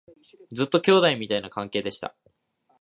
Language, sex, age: Japanese, male, 19-29